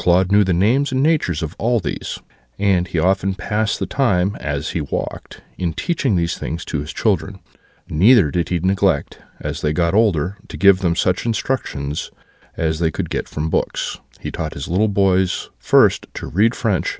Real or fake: real